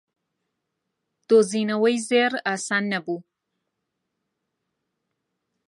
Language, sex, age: Central Kurdish, female, 30-39